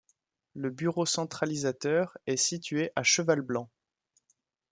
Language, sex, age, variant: French, male, 19-29, Français de métropole